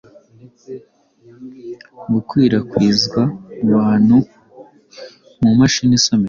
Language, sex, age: Kinyarwanda, male, 19-29